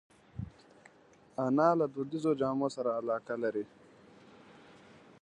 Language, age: Pashto, 19-29